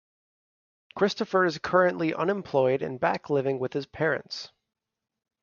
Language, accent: English, United States English